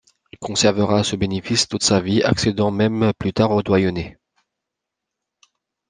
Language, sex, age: French, male, 30-39